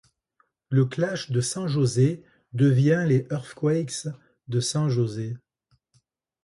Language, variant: French, Français de métropole